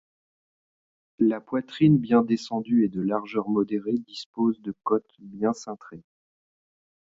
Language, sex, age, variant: French, male, 40-49, Français de métropole